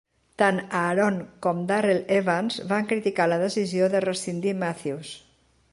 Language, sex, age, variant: Catalan, female, 60-69, Central